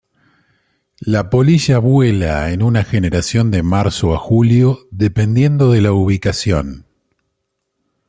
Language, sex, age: Spanish, male, 50-59